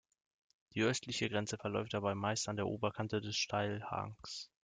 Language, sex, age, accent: German, male, 19-29, Deutschland Deutsch